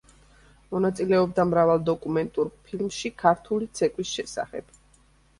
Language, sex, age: Georgian, female, 50-59